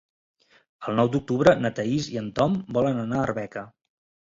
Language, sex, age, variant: Catalan, male, 30-39, Central